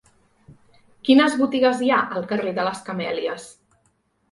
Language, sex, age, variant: Catalan, female, 19-29, Central